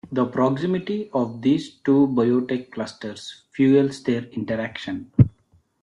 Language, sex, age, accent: English, male, 19-29, United States English